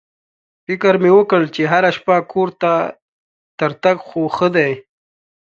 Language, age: Pashto, 30-39